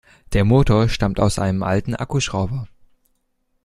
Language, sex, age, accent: German, male, under 19, Deutschland Deutsch